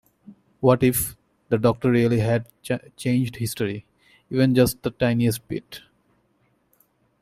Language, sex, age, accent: English, male, 30-39, United States English